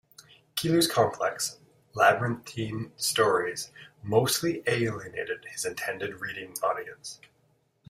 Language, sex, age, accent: English, male, 30-39, Canadian English